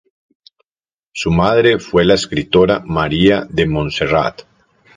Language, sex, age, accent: Spanish, male, 40-49, Andino-Pacífico: Colombia, Perú, Ecuador, oeste de Bolivia y Venezuela andina